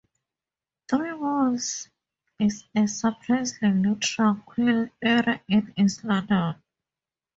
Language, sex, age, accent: English, female, 19-29, Southern African (South Africa, Zimbabwe, Namibia)